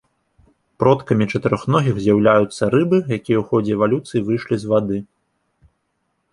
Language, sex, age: Belarusian, male, 19-29